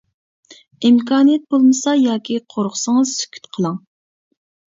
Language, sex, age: Uyghur, female, 19-29